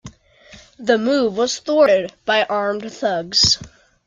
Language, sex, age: English, female, under 19